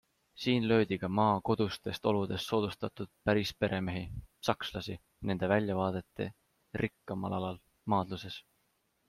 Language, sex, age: Estonian, male, 19-29